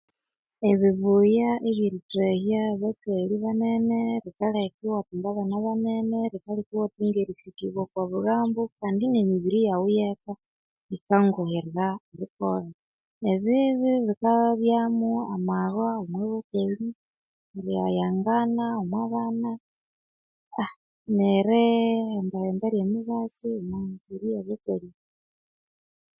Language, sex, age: Konzo, female, 40-49